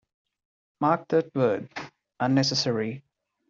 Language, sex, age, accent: English, male, 19-29, India and South Asia (India, Pakistan, Sri Lanka)